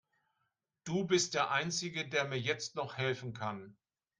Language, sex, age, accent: German, male, 60-69, Deutschland Deutsch